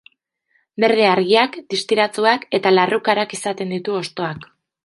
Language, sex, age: Basque, female, 19-29